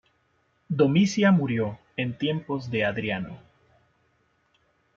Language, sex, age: Spanish, male, 30-39